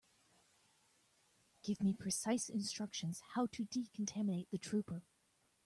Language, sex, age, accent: English, female, 30-39, United States English